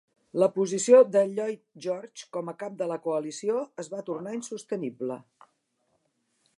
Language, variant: Catalan, Central